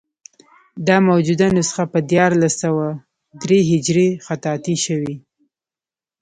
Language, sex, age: Pashto, female, 19-29